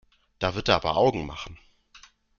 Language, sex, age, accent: German, male, 19-29, Deutschland Deutsch